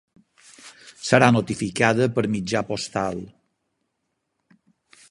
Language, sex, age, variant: Catalan, male, 60-69, Balear